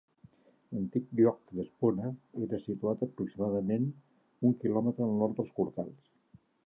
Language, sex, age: Catalan, male, 60-69